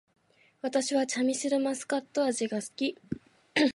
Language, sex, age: Japanese, female, 19-29